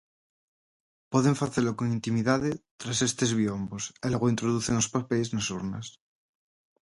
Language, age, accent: Galician, 30-39, Normativo (estándar)